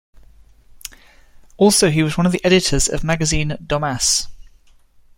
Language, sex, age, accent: English, male, 30-39, England English